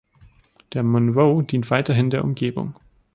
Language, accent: German, Deutschland Deutsch